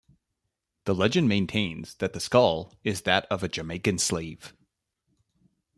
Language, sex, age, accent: English, male, 30-39, United States English